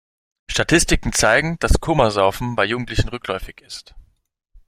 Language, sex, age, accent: German, male, 19-29, Deutschland Deutsch